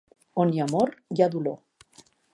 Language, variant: Catalan, Central